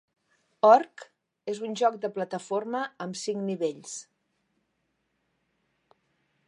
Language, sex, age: Catalan, female, 50-59